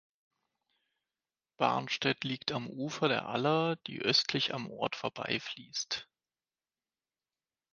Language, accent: German, Deutschland Deutsch